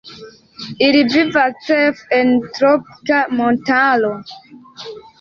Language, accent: Esperanto, Internacia